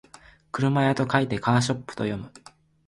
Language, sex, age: Japanese, male, under 19